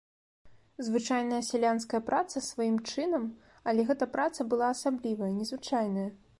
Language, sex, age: Belarusian, female, 19-29